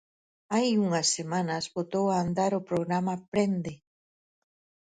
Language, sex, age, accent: Galician, female, 60-69, Normativo (estándar)